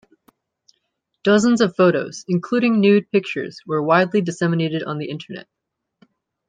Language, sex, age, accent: English, male, 19-29, United States English